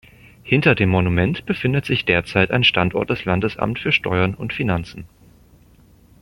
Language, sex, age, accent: German, male, 30-39, Deutschland Deutsch